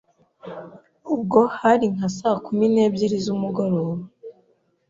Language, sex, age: Kinyarwanda, female, 19-29